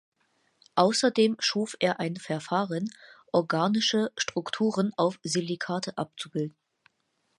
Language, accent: German, Deutschland Deutsch; Hochdeutsch